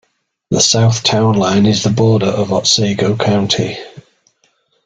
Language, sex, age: English, male, 60-69